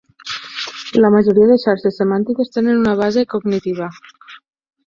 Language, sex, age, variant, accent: Catalan, female, 30-39, Nord-Occidental, Lleidatà